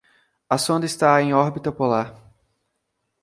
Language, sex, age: Portuguese, male, 19-29